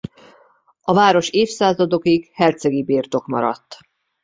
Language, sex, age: Hungarian, female, 40-49